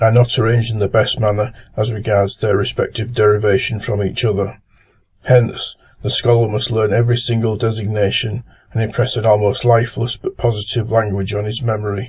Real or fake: real